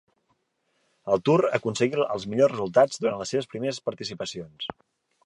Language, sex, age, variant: Catalan, male, 40-49, Central